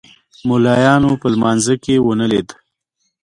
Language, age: Pashto, 30-39